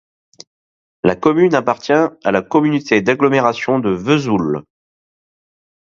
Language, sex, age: French, male, 40-49